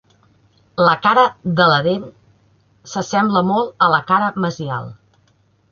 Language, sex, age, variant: Catalan, female, 30-39, Central